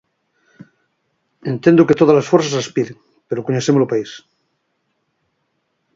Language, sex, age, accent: Galician, male, 50-59, Atlántico (seseo e gheada)